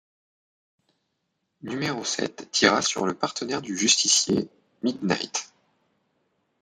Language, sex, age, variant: French, male, 19-29, Français de métropole